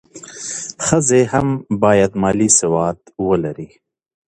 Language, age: Pashto, 30-39